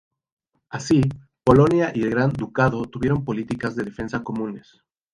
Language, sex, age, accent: Spanish, male, 19-29, México